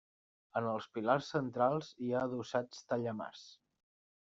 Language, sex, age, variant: Catalan, male, 19-29, Central